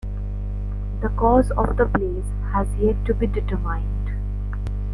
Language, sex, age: English, female, 19-29